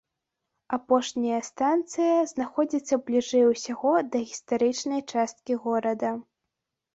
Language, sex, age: Belarusian, female, under 19